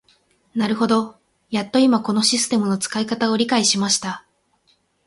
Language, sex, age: Japanese, female, 19-29